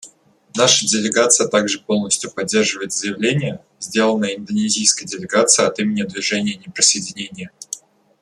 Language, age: Russian, 19-29